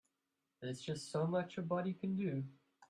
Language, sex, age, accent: English, male, 19-29, Southern African (South Africa, Zimbabwe, Namibia)